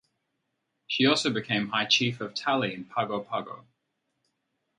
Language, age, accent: English, 30-39, Australian English